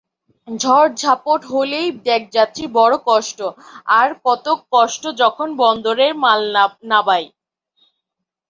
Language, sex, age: Bengali, female, 19-29